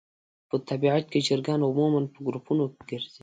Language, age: Pashto, under 19